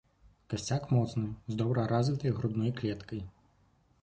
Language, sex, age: Belarusian, male, 19-29